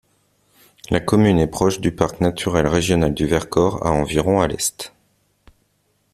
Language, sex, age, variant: French, male, 30-39, Français de métropole